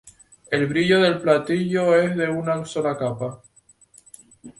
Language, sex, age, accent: Spanish, male, 19-29, España: Islas Canarias